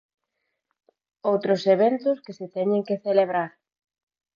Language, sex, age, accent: Galician, female, 30-39, Neofalante